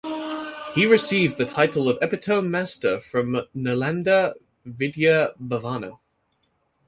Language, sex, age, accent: English, male, 19-29, England English